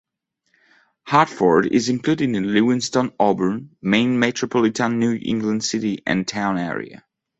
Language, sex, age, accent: English, male, 30-39, United States English